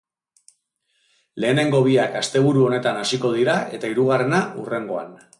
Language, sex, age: Basque, male, 40-49